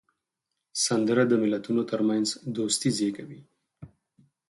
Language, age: Pashto, 30-39